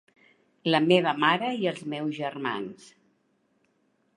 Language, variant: Catalan, Central